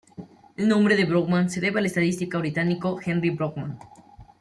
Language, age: Spanish, under 19